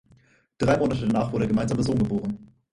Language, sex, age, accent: German, male, 19-29, Deutschland Deutsch